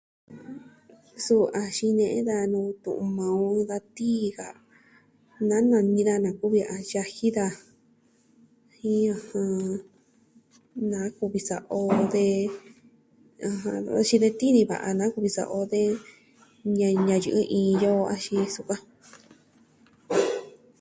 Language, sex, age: Southwestern Tlaxiaco Mixtec, female, 19-29